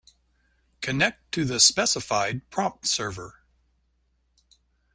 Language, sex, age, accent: English, male, 60-69, United States English